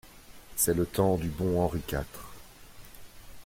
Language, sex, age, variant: French, male, 40-49, Français de métropole